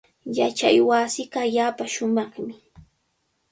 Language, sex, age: Cajatambo North Lima Quechua, female, 19-29